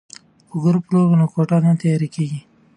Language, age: Pashto, 19-29